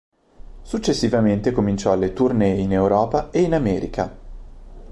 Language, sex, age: Italian, male, 30-39